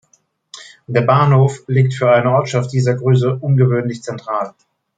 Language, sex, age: German, male, 30-39